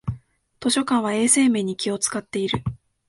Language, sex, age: Japanese, female, under 19